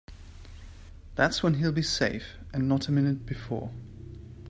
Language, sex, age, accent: English, male, 30-39, England English